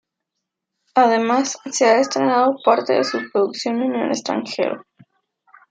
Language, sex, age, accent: Spanish, female, 19-29, México